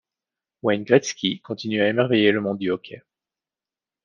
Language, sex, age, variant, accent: French, male, 30-39, Français d'Europe, Français de Belgique